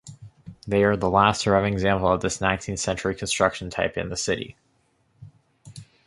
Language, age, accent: English, 19-29, United States English